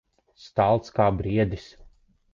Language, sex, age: Latvian, male, 30-39